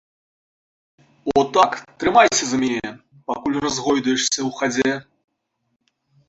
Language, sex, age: Belarusian, male, 40-49